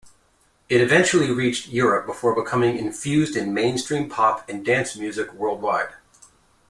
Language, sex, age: English, male, 40-49